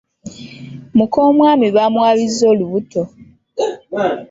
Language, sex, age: Ganda, female, 19-29